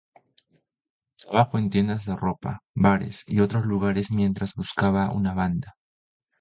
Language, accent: Spanish, Andino-Pacífico: Colombia, Perú, Ecuador, oeste de Bolivia y Venezuela andina